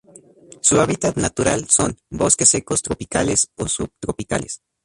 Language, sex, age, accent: Spanish, male, 19-29, México